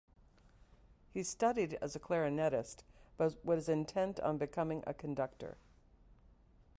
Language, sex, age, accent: English, female, 60-69, United States English